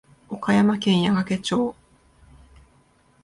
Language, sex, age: Japanese, female, 19-29